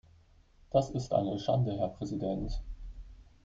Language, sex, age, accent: German, male, 40-49, Deutschland Deutsch